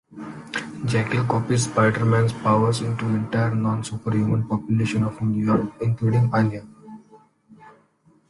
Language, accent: English, India and South Asia (India, Pakistan, Sri Lanka)